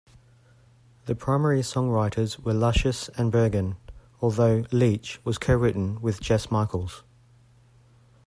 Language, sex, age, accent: English, male, 30-39, Australian English